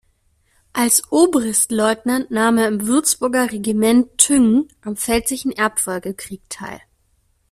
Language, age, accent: German, 30-39, Deutschland Deutsch